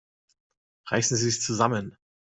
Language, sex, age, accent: German, male, 30-39, Deutschland Deutsch